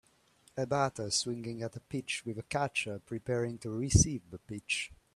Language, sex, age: English, male, 19-29